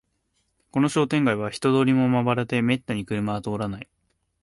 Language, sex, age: Japanese, male, under 19